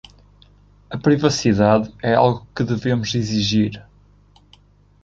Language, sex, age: Portuguese, male, 19-29